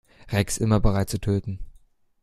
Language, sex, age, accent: German, male, under 19, Deutschland Deutsch